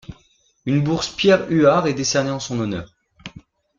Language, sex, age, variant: French, male, 19-29, Français de métropole